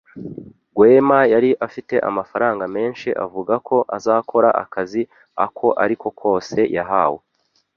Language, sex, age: Kinyarwanda, male, 19-29